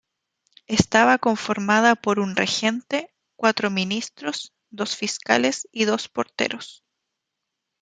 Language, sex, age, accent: Spanish, female, 30-39, Chileno: Chile, Cuyo